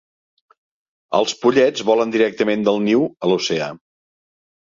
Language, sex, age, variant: Catalan, male, 60-69, Central